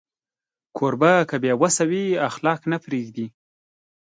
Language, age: Pashto, 19-29